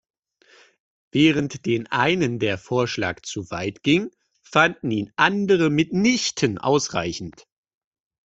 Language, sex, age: German, male, 30-39